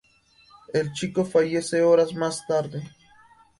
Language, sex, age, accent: Spanish, male, under 19, Andino-Pacífico: Colombia, Perú, Ecuador, oeste de Bolivia y Venezuela andina